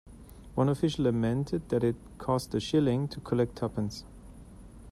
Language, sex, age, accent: English, male, 40-49, England English